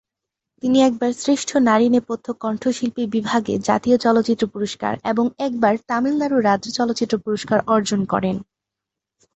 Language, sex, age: Bengali, female, under 19